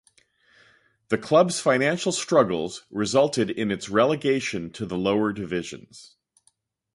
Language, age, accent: English, 50-59, United States English